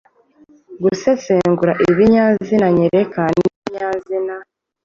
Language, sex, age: Kinyarwanda, female, 19-29